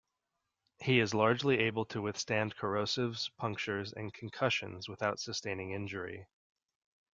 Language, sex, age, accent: English, male, 30-39, United States English